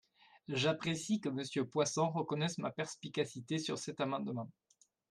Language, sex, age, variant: French, male, 40-49, Français de métropole